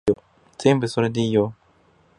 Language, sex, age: Japanese, male, 19-29